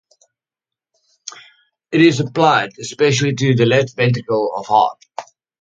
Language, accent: English, Southern African (South Africa, Zimbabwe, Namibia)